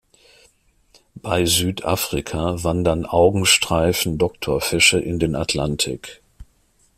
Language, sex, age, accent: German, male, 50-59, Deutschland Deutsch